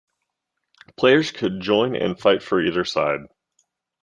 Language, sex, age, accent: English, male, 30-39, United States English